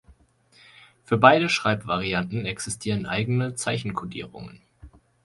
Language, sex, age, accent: German, male, 19-29, Deutschland Deutsch